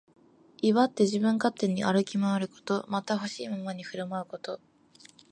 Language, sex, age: Japanese, female, 19-29